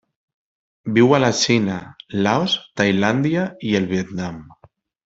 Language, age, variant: Catalan, 30-39, Nord-Occidental